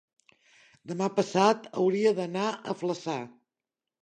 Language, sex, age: Catalan, female, 60-69